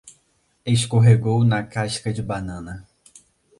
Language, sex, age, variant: Portuguese, male, under 19, Portuguese (Brasil)